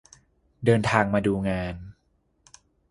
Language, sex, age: Thai, male, 30-39